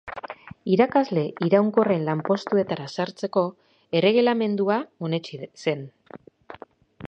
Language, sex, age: Basque, female, 40-49